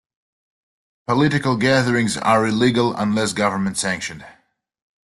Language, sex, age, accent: English, male, 30-39, United States English